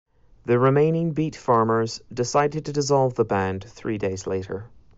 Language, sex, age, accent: English, male, 30-39, Canadian English